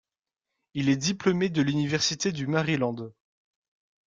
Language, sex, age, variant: French, male, 19-29, Français de métropole